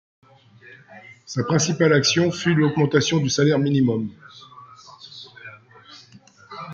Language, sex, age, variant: French, male, 60-69, Français de métropole